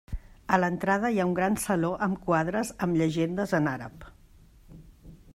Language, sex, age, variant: Catalan, female, 50-59, Central